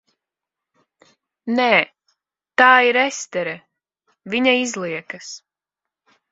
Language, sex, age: Latvian, female, under 19